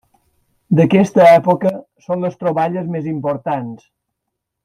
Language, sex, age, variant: Catalan, male, 60-69, Balear